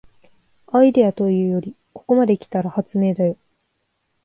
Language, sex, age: Japanese, female, 19-29